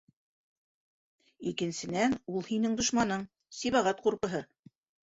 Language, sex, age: Bashkir, female, 60-69